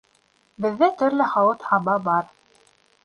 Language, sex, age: Bashkir, female, 19-29